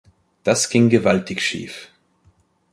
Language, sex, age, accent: German, male, 30-39, Österreichisches Deutsch